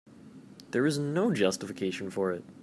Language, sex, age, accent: English, male, 19-29, United States English